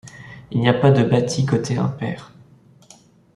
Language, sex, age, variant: French, male, 19-29, Français de métropole